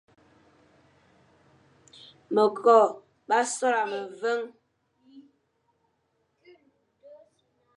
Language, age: Fang, under 19